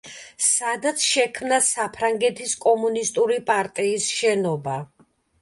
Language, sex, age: Georgian, female, 50-59